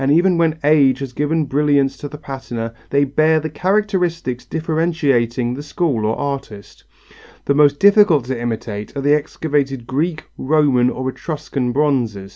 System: none